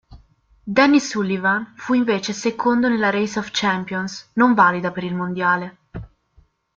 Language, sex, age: Italian, female, under 19